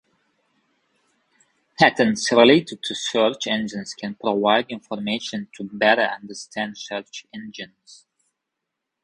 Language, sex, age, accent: English, male, 19-29, United States English; England English